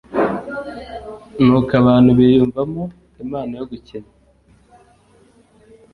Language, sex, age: Kinyarwanda, male, 19-29